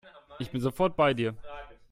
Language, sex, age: German, male, 19-29